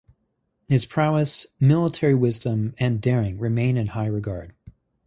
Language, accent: English, United States English